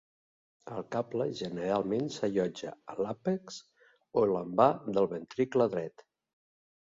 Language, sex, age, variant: Catalan, male, 50-59, Central